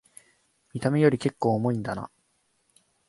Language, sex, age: Japanese, male, 19-29